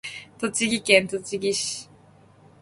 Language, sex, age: Japanese, female, under 19